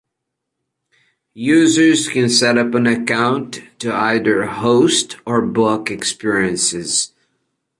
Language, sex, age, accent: English, male, 40-49, United States English